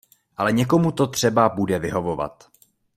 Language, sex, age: Czech, male, 19-29